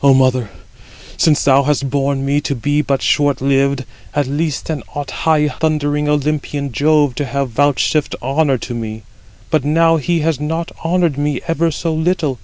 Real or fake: real